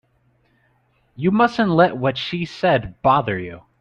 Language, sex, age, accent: English, male, 30-39, United States English